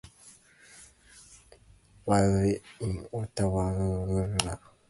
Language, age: English, 19-29